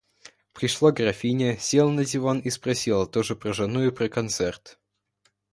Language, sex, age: Russian, male, under 19